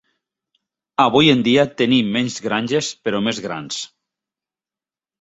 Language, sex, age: Catalan, male, 40-49